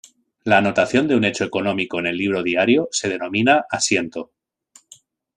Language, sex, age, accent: Spanish, male, 30-39, España: Norte peninsular (Asturias, Castilla y León, Cantabria, País Vasco, Navarra, Aragón, La Rioja, Guadalajara, Cuenca)